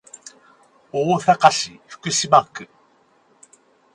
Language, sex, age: Japanese, male, 40-49